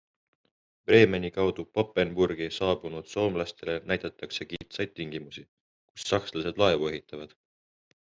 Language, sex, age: Estonian, male, 19-29